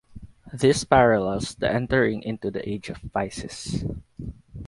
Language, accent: English, Filipino